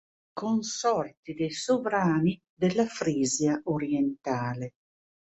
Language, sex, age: Italian, female, 50-59